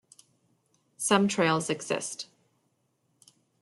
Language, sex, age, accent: English, female, 19-29, United States English